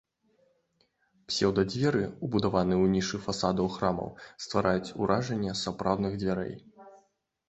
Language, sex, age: Belarusian, male, 19-29